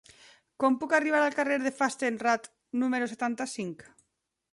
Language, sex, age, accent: Catalan, female, 40-49, valencià